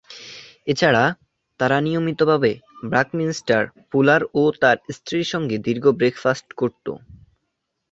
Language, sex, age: Bengali, male, under 19